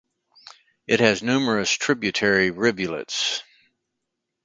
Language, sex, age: English, male, 60-69